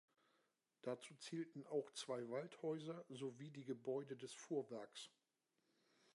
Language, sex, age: German, male, 40-49